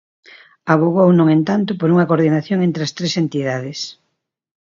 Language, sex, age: Galician, female, 60-69